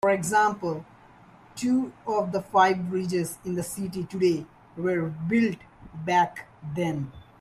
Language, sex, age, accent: English, male, under 19, India and South Asia (India, Pakistan, Sri Lanka)